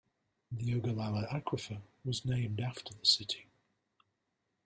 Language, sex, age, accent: English, male, 50-59, England English